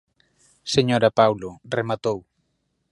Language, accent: Galician, Oriental (común en zona oriental)